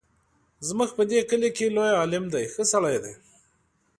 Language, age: Pashto, 30-39